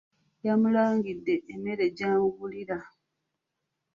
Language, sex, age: Ganda, female, 40-49